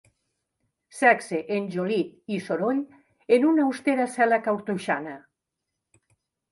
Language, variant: Catalan, Central